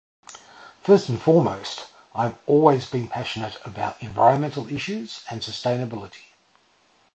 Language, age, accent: English, 50-59, Australian English